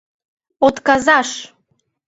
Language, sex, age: Mari, female, under 19